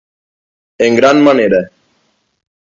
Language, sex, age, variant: Catalan, male, 19-29, Nord-Occidental